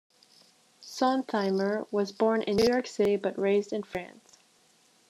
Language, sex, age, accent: English, female, under 19, United States English